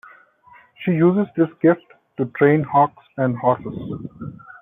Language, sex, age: English, male, 30-39